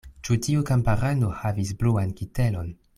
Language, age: Esperanto, 19-29